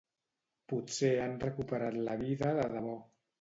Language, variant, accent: Catalan, Central, central